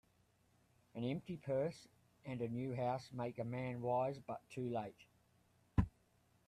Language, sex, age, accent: English, male, 50-59, Australian English